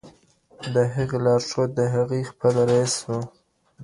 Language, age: Pashto, 19-29